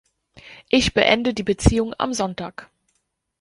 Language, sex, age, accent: German, female, 30-39, Deutschland Deutsch